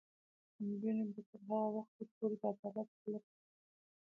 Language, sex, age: Pashto, female, 19-29